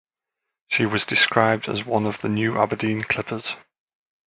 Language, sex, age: English, male, 40-49